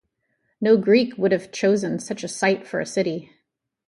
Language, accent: English, United States English